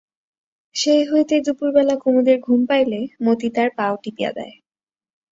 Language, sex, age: Bengali, female, 19-29